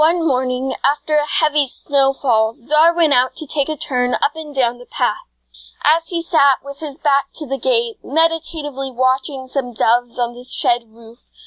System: none